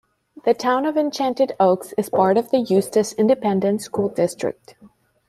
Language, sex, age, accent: English, female, 30-39, Canadian English